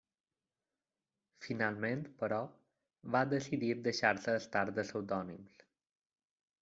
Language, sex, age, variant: Catalan, male, 30-39, Balear